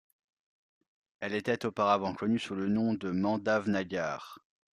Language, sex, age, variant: French, male, 19-29, Français de métropole